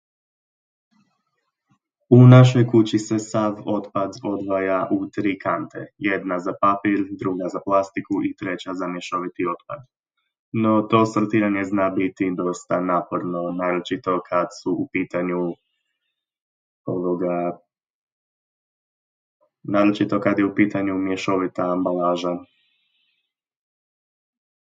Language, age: Croatian, 19-29